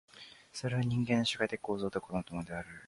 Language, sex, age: Japanese, male, 19-29